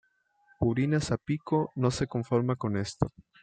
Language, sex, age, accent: Spanish, male, 19-29, México